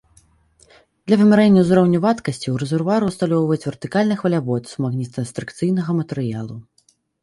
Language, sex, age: Belarusian, female, 19-29